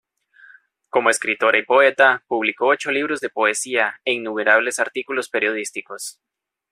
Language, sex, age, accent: Spanish, male, 19-29, América central